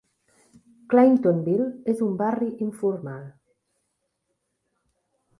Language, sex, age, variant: Catalan, female, 40-49, Central